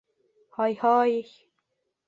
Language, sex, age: Bashkir, female, under 19